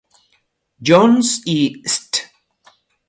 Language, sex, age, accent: Spanish, male, 50-59, España: Sur peninsular (Andalucia, Extremadura, Murcia)